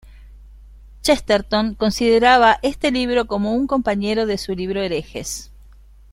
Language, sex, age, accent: Spanish, female, 60-69, Rioplatense: Argentina, Uruguay, este de Bolivia, Paraguay